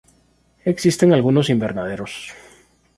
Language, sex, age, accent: Spanish, male, 30-39, América central